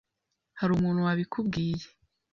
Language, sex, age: Kinyarwanda, female, 19-29